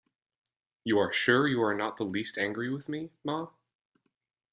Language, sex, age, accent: English, male, 19-29, Canadian English